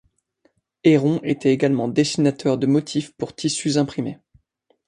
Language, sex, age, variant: French, male, 19-29, Français de métropole